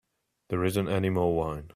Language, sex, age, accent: English, male, 19-29, England English